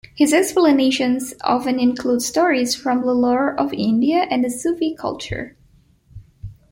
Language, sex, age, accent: English, female, 19-29, United States English